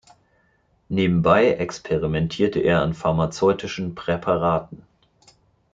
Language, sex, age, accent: German, male, 40-49, Deutschland Deutsch